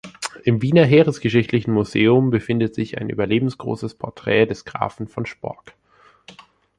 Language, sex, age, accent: German, male, under 19, Deutschland Deutsch